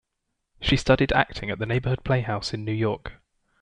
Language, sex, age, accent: English, male, 19-29, England English